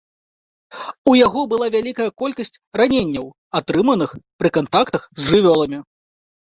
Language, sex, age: Belarusian, male, 30-39